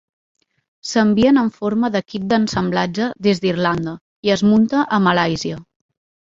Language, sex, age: Catalan, female, 19-29